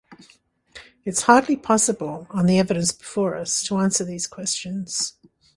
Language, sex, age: English, female, 60-69